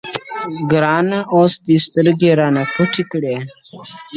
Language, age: Pashto, 19-29